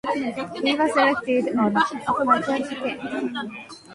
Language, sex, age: English, female, 19-29